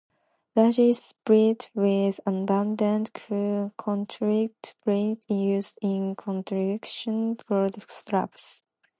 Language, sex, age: English, female, 19-29